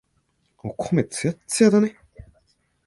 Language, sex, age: Japanese, male, 19-29